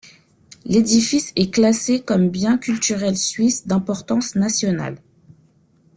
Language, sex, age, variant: French, female, 30-39, Français de métropole